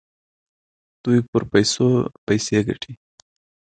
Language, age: Pashto, 19-29